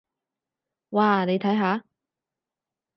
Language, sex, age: Cantonese, female, 30-39